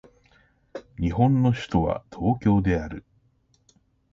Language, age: Japanese, 40-49